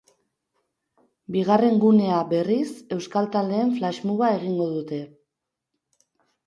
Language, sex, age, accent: Basque, female, 19-29, Erdialdekoa edo Nafarra (Gipuzkoa, Nafarroa)